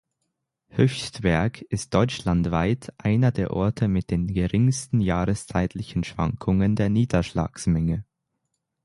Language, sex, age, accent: German, male, 19-29, Deutschland Deutsch; Schweizerdeutsch